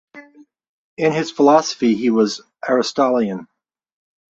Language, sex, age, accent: English, male, 40-49, United States English